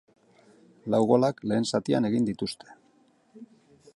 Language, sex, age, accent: Basque, male, 40-49, Mendebalekoa (Araba, Bizkaia, Gipuzkoako mendebaleko herri batzuk)